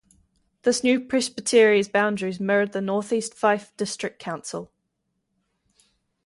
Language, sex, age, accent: English, female, 19-29, New Zealand English